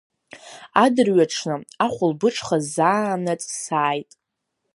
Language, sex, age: Abkhazian, female, under 19